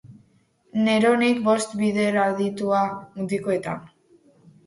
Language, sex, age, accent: Basque, female, under 19, Mendebalekoa (Araba, Bizkaia, Gipuzkoako mendebaleko herri batzuk)